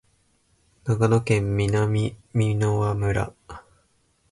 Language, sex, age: Japanese, male, 19-29